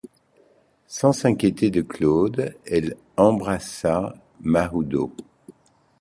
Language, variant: French, Français de métropole